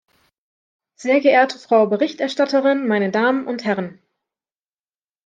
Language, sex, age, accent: German, female, 19-29, Deutschland Deutsch